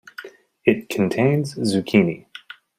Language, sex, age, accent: English, male, 30-39, United States English